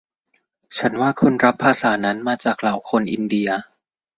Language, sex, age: Thai, male, 19-29